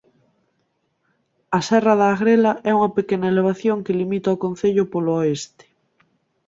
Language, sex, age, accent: Galician, female, 19-29, Central (gheada)